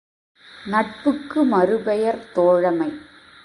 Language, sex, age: Tamil, female, 40-49